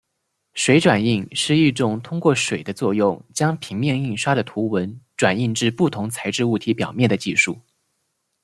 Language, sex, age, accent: Chinese, male, 19-29, 出生地：湖北省